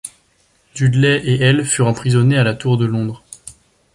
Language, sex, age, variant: French, male, 19-29, Français de métropole